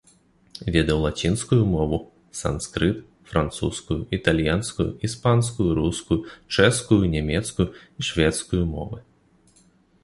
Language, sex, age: Belarusian, male, 19-29